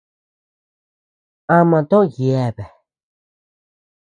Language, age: Tepeuxila Cuicatec, under 19